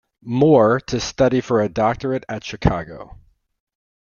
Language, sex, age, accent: English, male, 40-49, United States English